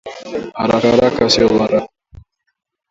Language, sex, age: Swahili, male, under 19